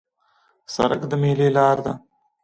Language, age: Pashto, 19-29